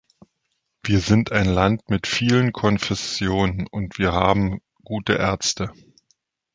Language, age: German, 40-49